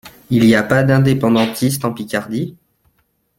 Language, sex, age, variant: French, male, 30-39, Français de métropole